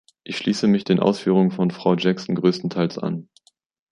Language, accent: German, Deutschland Deutsch